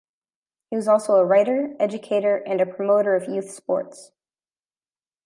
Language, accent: English, United States English